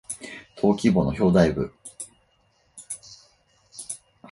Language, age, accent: Japanese, 50-59, 標準語